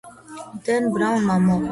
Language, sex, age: Georgian, female, under 19